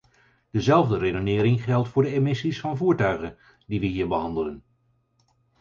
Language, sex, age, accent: Dutch, male, 50-59, Nederlands Nederlands